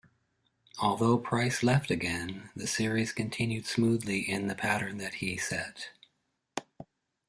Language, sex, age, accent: English, male, 50-59, Canadian English